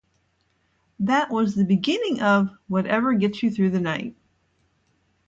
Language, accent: English, United States English